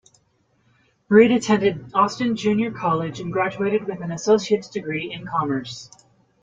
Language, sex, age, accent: English, male, 19-29, United States English